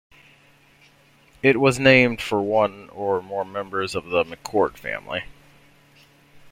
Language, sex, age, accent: English, male, 19-29, United States English